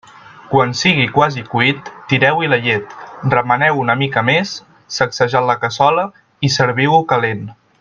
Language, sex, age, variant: Catalan, male, 19-29, Central